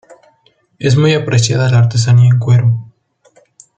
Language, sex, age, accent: Spanish, male, under 19, México